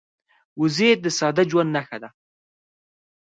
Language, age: Pashto, under 19